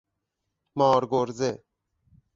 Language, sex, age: Persian, male, 30-39